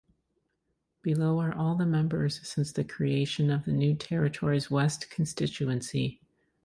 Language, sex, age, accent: English, female, 30-39, United States English